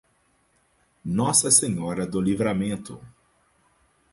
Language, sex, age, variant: Portuguese, male, 30-39, Portuguese (Brasil)